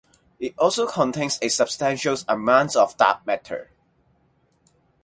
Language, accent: English, Hong Kong English